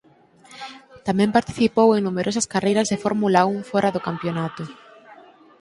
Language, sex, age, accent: Galician, female, under 19, Normativo (estándar)